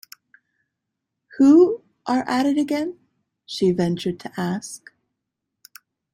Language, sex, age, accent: English, female, 50-59, United States English